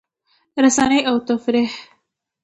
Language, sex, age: Pashto, female, under 19